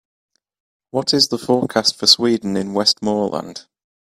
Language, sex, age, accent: English, male, 19-29, England English